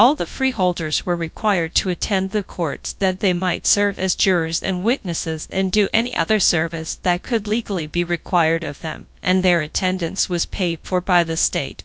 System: TTS, GradTTS